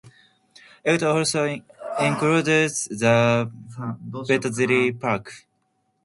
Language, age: English, 19-29